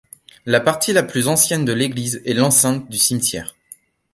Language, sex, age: French, male, 19-29